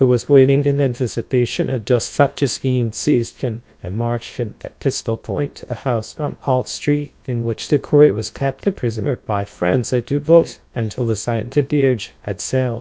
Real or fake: fake